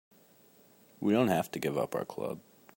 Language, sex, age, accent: English, male, 19-29, United States English